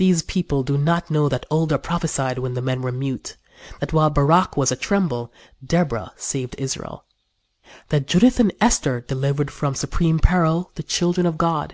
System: none